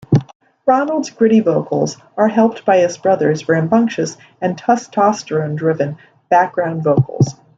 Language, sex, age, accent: English, female, 50-59, United States English